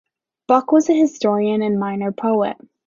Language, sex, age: English, female, 19-29